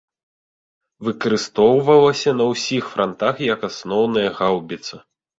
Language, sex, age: Belarusian, male, 30-39